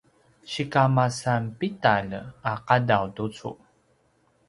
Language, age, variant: Paiwan, 30-39, pinayuanan a kinaikacedasan (東排灣語)